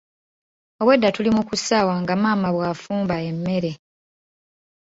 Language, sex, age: Ganda, female, 19-29